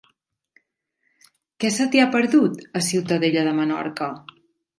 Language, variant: Catalan, Central